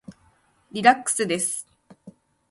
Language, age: Japanese, 19-29